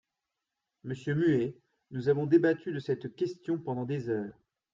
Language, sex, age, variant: French, male, 30-39, Français de métropole